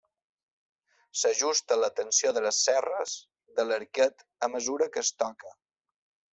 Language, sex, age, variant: Catalan, male, 40-49, Balear